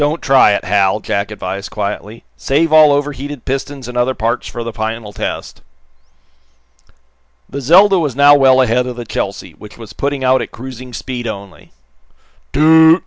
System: none